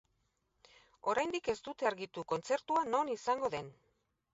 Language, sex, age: Basque, female, 50-59